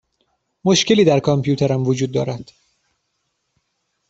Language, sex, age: Persian, male, 19-29